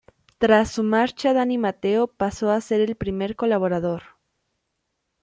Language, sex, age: Spanish, female, 19-29